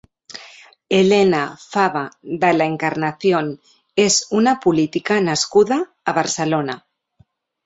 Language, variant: Catalan, Central